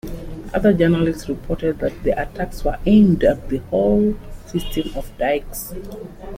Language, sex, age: English, female, 40-49